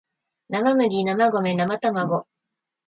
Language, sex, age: Japanese, female, 40-49